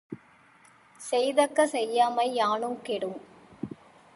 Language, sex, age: Tamil, female, 19-29